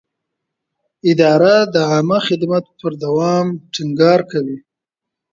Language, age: Pashto, 30-39